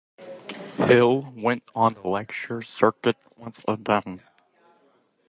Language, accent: English, United States English